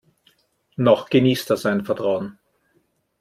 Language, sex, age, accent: German, male, 50-59, Österreichisches Deutsch